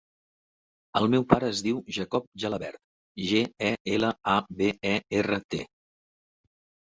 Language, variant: Catalan, Central